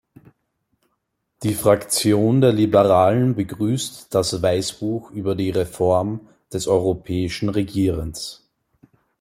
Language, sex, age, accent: German, male, 19-29, Österreichisches Deutsch